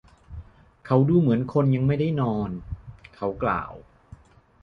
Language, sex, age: Thai, male, 40-49